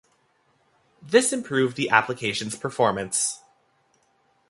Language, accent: English, United States English